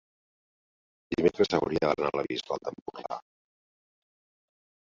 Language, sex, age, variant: Catalan, male, 50-59, Central